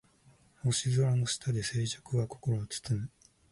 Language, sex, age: Japanese, male, 19-29